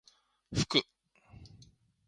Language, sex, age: Japanese, male, 50-59